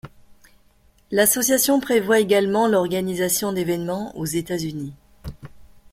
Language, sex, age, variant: French, female, 40-49, Français de métropole